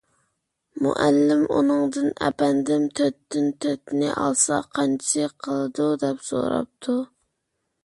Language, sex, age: Uyghur, female, under 19